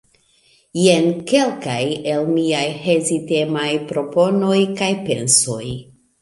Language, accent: Esperanto, Internacia